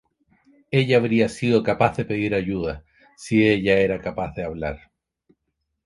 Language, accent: Spanish, Chileno: Chile, Cuyo